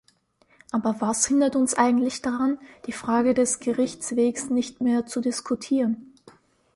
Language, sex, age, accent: German, female, 19-29, Österreichisches Deutsch